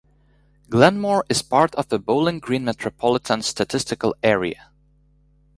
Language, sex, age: English, male, 30-39